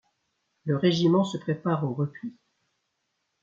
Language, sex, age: French, female, 60-69